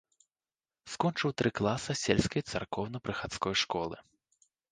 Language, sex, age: Belarusian, male, 19-29